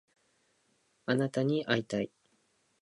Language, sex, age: Japanese, male, under 19